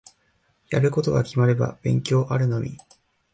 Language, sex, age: Japanese, male, 19-29